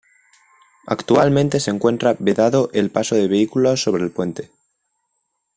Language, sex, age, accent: Spanish, male, under 19, España: Norte peninsular (Asturias, Castilla y León, Cantabria, País Vasco, Navarra, Aragón, La Rioja, Guadalajara, Cuenca)